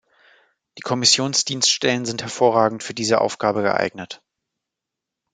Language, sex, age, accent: German, male, 19-29, Deutschland Deutsch